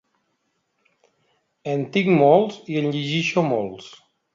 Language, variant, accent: Catalan, Nord-Occidental, nord-occidental